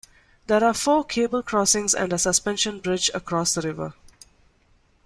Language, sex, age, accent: English, female, 19-29, India and South Asia (India, Pakistan, Sri Lanka)